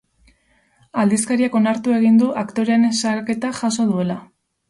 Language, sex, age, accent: Basque, female, 19-29, Erdialdekoa edo Nafarra (Gipuzkoa, Nafarroa)